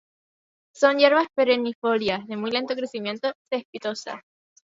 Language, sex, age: Spanish, female, 19-29